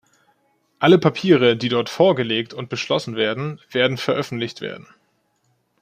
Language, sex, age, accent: German, male, 19-29, Deutschland Deutsch